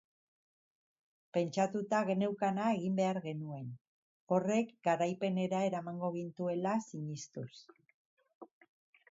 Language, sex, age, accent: Basque, female, 50-59, Mendebalekoa (Araba, Bizkaia, Gipuzkoako mendebaleko herri batzuk)